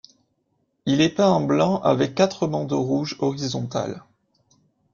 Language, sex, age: French, male, 19-29